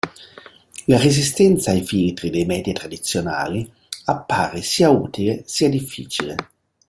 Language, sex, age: Italian, male, 50-59